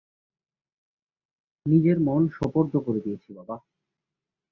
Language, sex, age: Bengali, male, 19-29